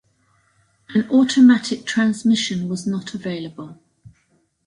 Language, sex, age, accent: English, female, 60-69, England English